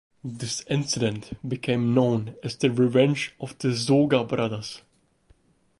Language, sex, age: English, male, 19-29